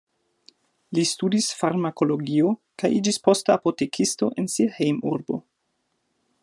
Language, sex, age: Esperanto, male, 30-39